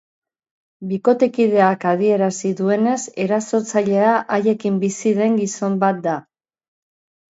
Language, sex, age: Basque, female, 50-59